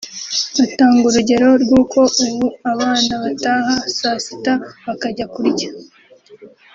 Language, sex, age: Kinyarwanda, female, 19-29